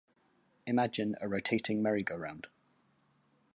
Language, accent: English, Scottish English